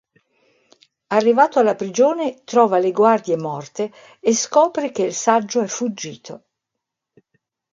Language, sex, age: Italian, female, 60-69